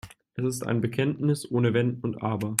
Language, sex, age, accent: German, male, 19-29, Deutschland Deutsch